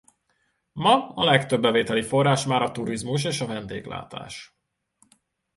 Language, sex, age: Hungarian, male, 30-39